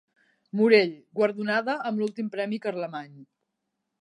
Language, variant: Catalan, Central